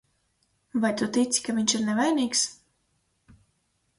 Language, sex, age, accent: Latvian, female, 19-29, Vidus dialekts